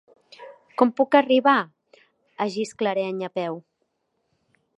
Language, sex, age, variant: Catalan, female, 40-49, Central